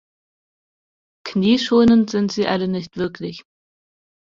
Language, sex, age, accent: German, female, 40-49, Deutschland Deutsch